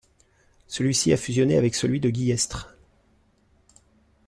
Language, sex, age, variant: French, male, 40-49, Français de métropole